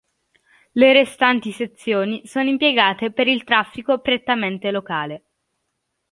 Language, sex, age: Italian, female, under 19